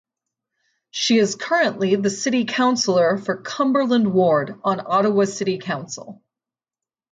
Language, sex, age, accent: English, female, 30-39, United States English